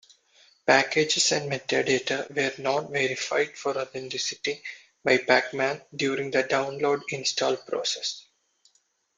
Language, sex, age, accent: English, male, 19-29, India and South Asia (India, Pakistan, Sri Lanka)